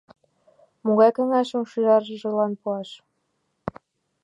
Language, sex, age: Mari, female, under 19